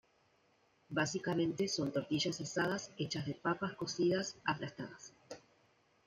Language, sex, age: Spanish, female, 19-29